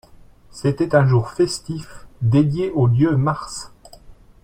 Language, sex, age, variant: French, male, 40-49, Français de métropole